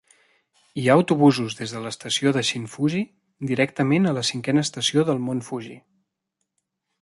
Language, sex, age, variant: Catalan, male, 19-29, Central